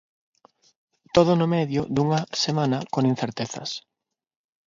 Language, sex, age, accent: Galician, male, 19-29, Normativo (estándar); Neofalante